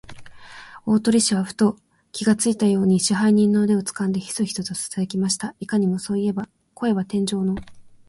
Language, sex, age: Japanese, female, 19-29